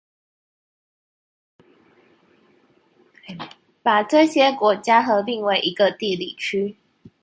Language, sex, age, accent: Chinese, male, 19-29, 出生地：臺北市